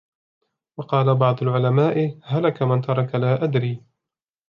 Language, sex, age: Arabic, male, 19-29